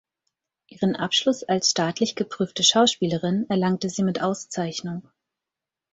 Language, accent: German, Deutschland Deutsch